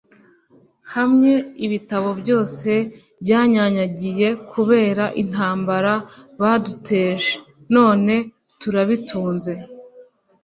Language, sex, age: Kinyarwanda, female, 19-29